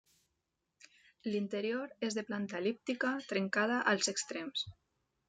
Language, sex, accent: Catalan, female, valencià